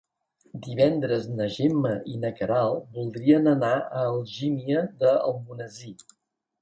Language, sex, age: Catalan, male, 50-59